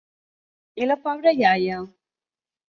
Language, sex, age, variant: Catalan, female, 30-39, Balear